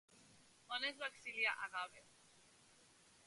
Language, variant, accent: Catalan, Central, central